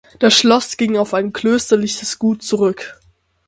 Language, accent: German, Österreichisches Deutsch